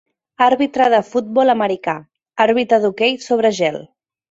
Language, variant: Catalan, Central